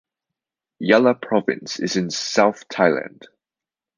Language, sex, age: English, male, under 19